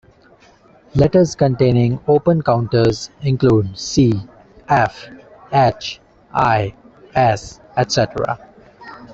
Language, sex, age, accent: English, male, 19-29, India and South Asia (India, Pakistan, Sri Lanka)